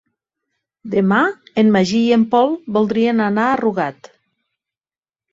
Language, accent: Catalan, Ebrenc